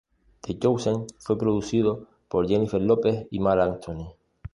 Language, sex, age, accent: Spanish, male, 30-39, España: Islas Canarias